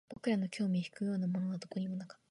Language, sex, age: Japanese, female, under 19